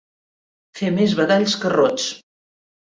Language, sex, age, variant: Catalan, female, 50-59, Central